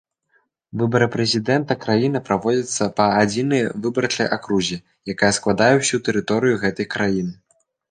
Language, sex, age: Belarusian, male, 19-29